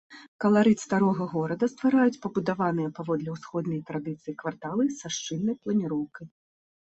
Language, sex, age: Belarusian, female, 30-39